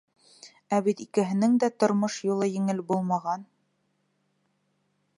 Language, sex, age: Bashkir, female, 19-29